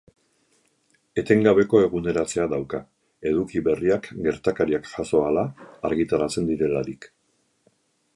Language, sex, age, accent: Basque, male, 50-59, Erdialdekoa edo Nafarra (Gipuzkoa, Nafarroa)